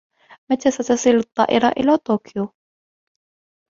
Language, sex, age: Arabic, female, 19-29